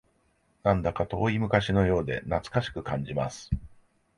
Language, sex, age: Japanese, male, 50-59